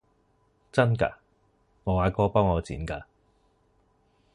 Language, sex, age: Cantonese, male, 30-39